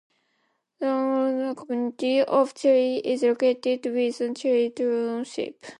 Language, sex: English, female